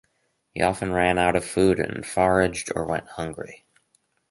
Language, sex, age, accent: English, male, 19-29, United States English